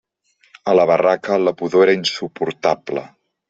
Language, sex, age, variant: Catalan, male, 50-59, Central